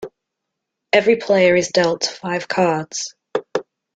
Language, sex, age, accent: English, female, 30-39, England English